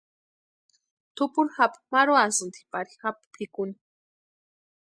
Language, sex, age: Western Highland Purepecha, female, 19-29